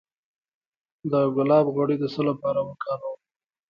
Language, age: Pashto, 30-39